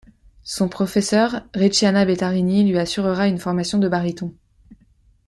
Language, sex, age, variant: French, female, 30-39, Français de métropole